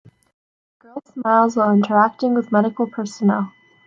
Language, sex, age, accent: English, female, 19-29, United States English